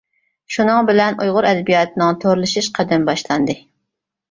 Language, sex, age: Uyghur, female, 19-29